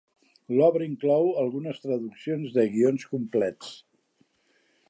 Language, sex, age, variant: Catalan, male, 60-69, Central